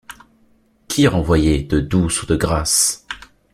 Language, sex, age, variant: French, male, 19-29, Français de métropole